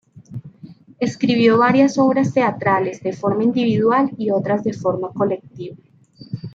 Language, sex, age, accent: Spanish, female, 30-39, Caribe: Cuba, Venezuela, Puerto Rico, República Dominicana, Panamá, Colombia caribeña, México caribeño, Costa del golfo de México